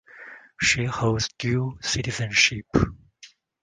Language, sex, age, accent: English, male, 30-39, United States English